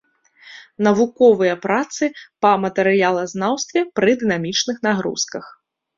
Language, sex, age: Belarusian, female, 30-39